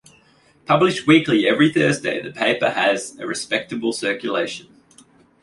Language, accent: English, Australian English